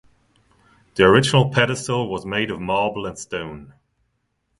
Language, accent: English, England English